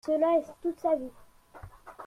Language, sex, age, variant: French, male, 40-49, Français de métropole